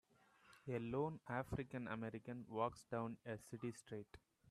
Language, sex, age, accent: English, male, 19-29, India and South Asia (India, Pakistan, Sri Lanka)